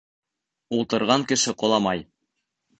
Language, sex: Bashkir, male